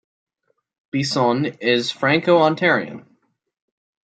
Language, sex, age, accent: English, male, under 19, United States English